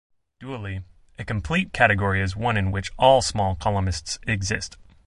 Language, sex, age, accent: English, male, 30-39, United States English